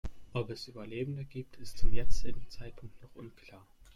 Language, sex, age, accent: German, male, under 19, Deutschland Deutsch